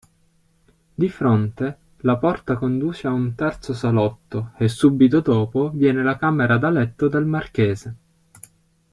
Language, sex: Italian, male